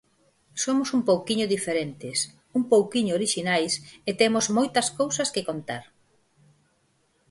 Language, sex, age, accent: Galician, female, 50-59, Normativo (estándar)